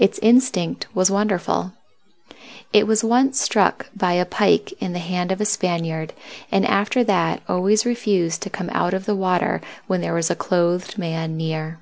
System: none